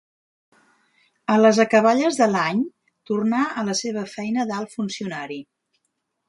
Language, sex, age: Catalan, female, 60-69